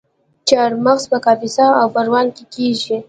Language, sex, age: Pashto, female, under 19